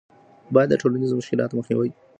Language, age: Pashto, under 19